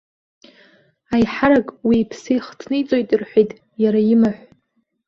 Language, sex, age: Abkhazian, female, 19-29